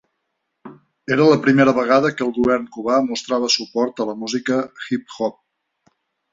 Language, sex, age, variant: Catalan, male, 50-59, Nord-Occidental